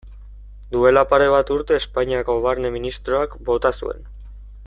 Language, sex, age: Basque, male, 19-29